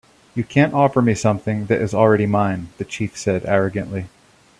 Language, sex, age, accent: English, male, 19-29, United States English